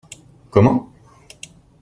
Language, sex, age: French, male, 30-39